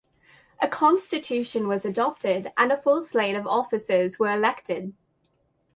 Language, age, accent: English, 30-39, United States English; England English